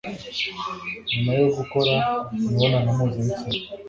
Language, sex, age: Kinyarwanda, male, 19-29